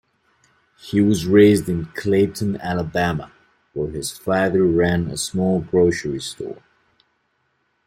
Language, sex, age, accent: English, male, 19-29, United States English